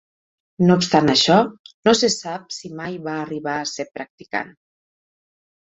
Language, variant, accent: Catalan, Nord-Occidental, Tortosí